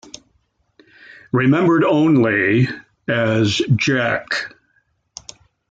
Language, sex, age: English, male, 80-89